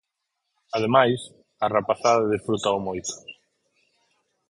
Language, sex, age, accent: Galician, male, 30-39, Central (gheada)